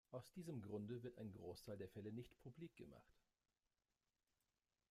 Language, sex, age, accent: German, male, 30-39, Deutschland Deutsch